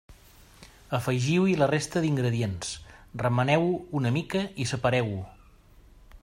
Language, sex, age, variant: Catalan, male, 50-59, Central